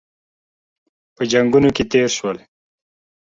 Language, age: Pashto, 30-39